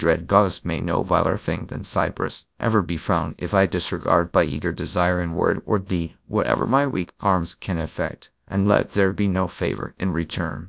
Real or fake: fake